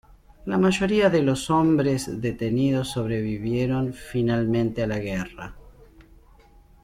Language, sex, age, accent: Spanish, male, 40-49, Rioplatense: Argentina, Uruguay, este de Bolivia, Paraguay